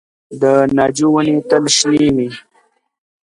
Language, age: Pashto, 30-39